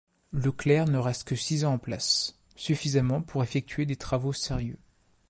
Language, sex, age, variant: French, male, 19-29, Français de métropole